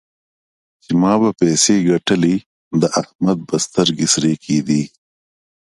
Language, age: Pashto, 19-29